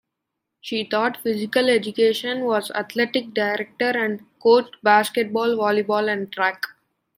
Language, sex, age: English, male, under 19